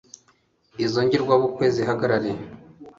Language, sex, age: Kinyarwanda, male, 40-49